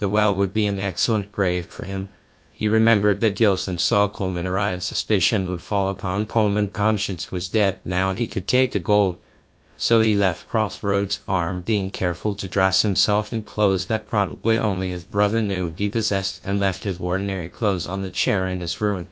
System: TTS, GlowTTS